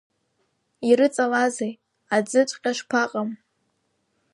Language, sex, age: Abkhazian, female, under 19